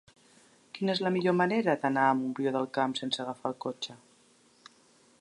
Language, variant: Catalan, Central